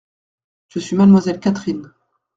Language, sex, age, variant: French, female, 40-49, Français de métropole